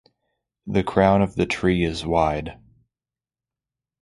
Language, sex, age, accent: English, male, 19-29, United States English